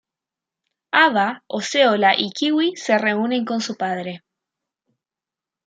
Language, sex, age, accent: Spanish, female, 19-29, Chileno: Chile, Cuyo